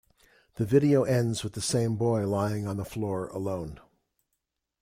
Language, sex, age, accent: English, male, 70-79, United States English